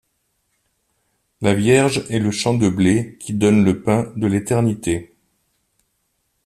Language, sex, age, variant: French, male, 50-59, Français de métropole